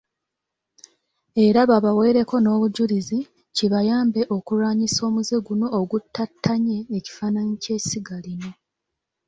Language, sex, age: Ganda, female, 19-29